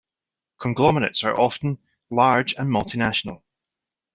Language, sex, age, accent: English, male, 30-39, Scottish English